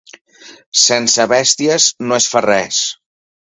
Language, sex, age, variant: Catalan, male, 40-49, Central